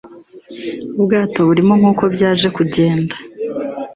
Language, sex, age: Kinyarwanda, female, 19-29